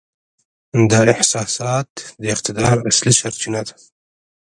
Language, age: Pashto, 19-29